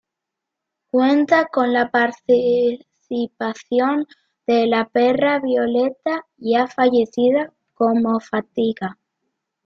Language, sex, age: Spanish, female, 30-39